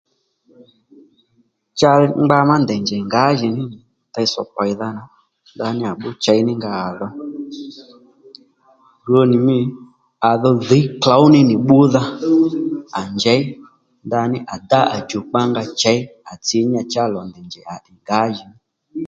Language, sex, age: Lendu, male, 30-39